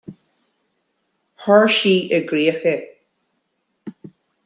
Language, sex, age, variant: Irish, male, 50-59, Gaeilge Uladh